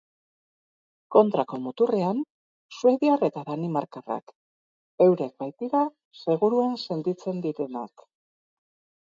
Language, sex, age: Basque, female, 40-49